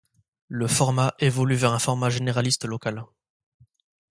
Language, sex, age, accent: French, male, under 19, Français du sud de la France